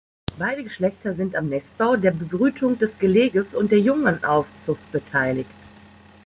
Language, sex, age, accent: German, female, 40-49, Deutschland Deutsch